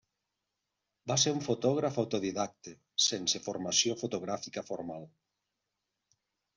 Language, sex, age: Catalan, male, 40-49